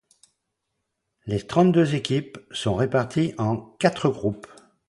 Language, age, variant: French, 70-79, Français de métropole